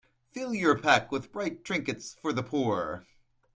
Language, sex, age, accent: English, male, 30-39, United States English